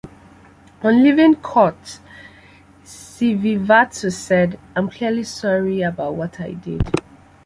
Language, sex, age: English, female, 30-39